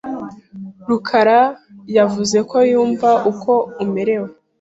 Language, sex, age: Kinyarwanda, female, 19-29